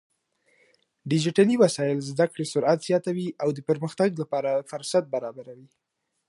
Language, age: Pashto, 19-29